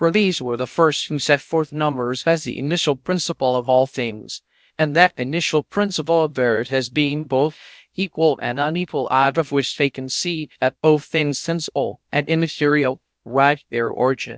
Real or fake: fake